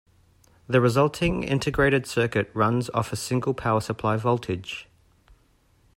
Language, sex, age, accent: English, male, 30-39, Australian English